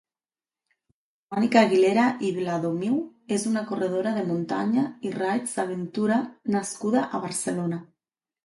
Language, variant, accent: Catalan, Nord-Occidental, nord-occidental